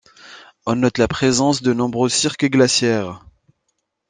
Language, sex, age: French, male, 30-39